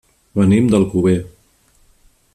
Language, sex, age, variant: Catalan, male, 40-49, Central